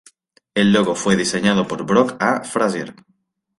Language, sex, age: Spanish, male, 19-29